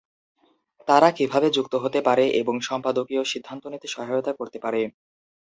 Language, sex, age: Bengali, male, 19-29